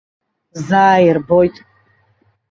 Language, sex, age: Abkhazian, female, 30-39